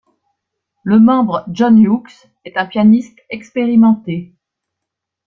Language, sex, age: French, female, 70-79